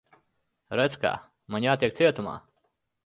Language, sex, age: Latvian, male, 30-39